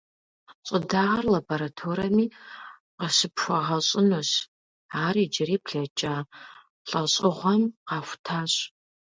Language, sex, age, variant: Kabardian, female, 30-39, Адыгэбзэ (Къэбэрдей, Кирил, псоми зэдай)